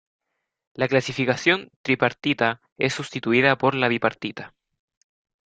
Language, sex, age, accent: Spanish, male, under 19, Chileno: Chile, Cuyo